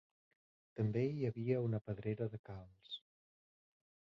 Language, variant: Catalan, Central